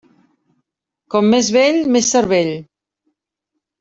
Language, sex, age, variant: Catalan, female, 50-59, Central